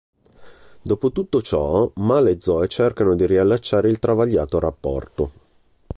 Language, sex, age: Italian, male, 30-39